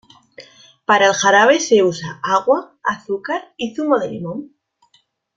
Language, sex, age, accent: Spanish, female, 19-29, España: Norte peninsular (Asturias, Castilla y León, Cantabria, País Vasco, Navarra, Aragón, La Rioja, Guadalajara, Cuenca)